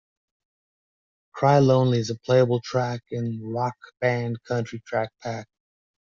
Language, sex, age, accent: English, male, 19-29, United States English